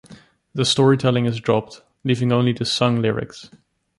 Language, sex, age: English, male, 19-29